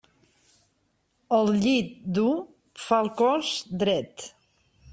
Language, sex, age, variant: Catalan, female, 50-59, Central